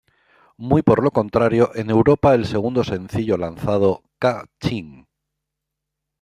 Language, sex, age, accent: Spanish, male, 60-69, España: Centro-Sur peninsular (Madrid, Toledo, Castilla-La Mancha)